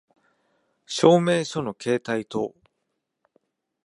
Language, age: Japanese, 40-49